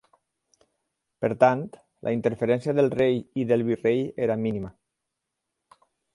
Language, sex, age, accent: Catalan, male, 50-59, valencià